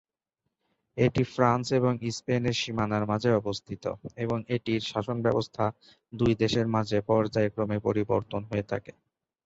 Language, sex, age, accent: Bengali, male, 19-29, Native; শুদ্ধ